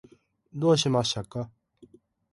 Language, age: Japanese, under 19